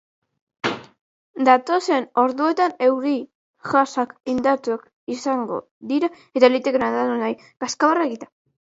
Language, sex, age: Basque, male, 40-49